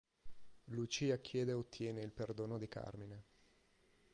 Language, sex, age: Italian, male, 30-39